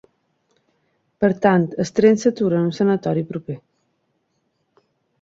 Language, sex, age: Catalan, female, 40-49